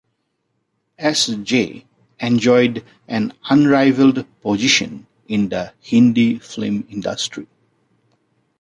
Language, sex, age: English, male, 50-59